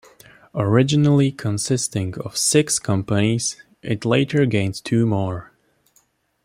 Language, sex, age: English, male, under 19